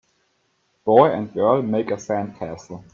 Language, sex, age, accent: English, male, 19-29, United States English